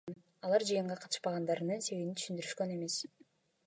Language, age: Kyrgyz, 19-29